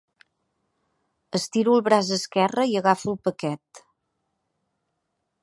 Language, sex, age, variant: Catalan, female, 40-49, Central